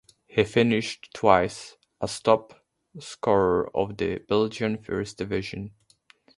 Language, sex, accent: English, male, United States English